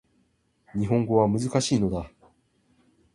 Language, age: Japanese, 19-29